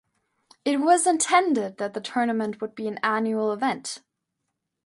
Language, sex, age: English, female, under 19